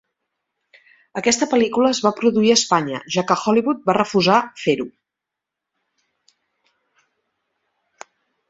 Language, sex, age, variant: Catalan, female, 50-59, Central